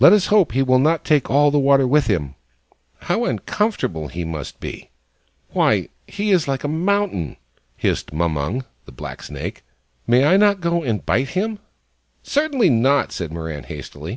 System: none